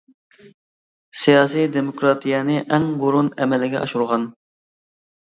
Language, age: Uyghur, 19-29